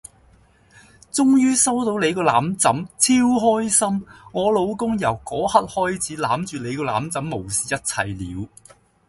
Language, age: Cantonese, 30-39